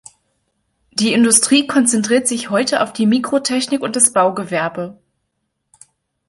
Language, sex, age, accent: German, female, 19-29, Deutschland Deutsch